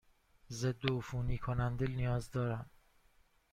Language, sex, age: Persian, male, 30-39